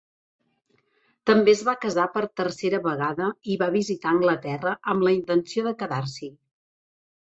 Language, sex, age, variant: Catalan, female, 40-49, Central